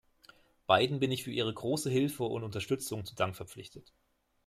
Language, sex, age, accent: German, male, 30-39, Deutschland Deutsch